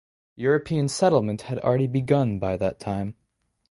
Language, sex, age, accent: English, male, under 19, United States English